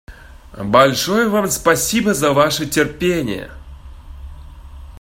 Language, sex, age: Russian, male, 19-29